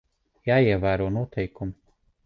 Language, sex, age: Latvian, male, 30-39